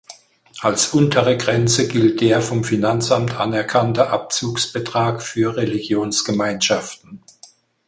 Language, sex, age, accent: German, male, 60-69, Deutschland Deutsch